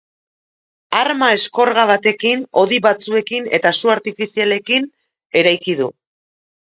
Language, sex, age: Basque, female, 40-49